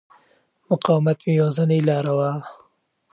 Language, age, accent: Pashto, 19-29, پکتیا ولایت، احمدزی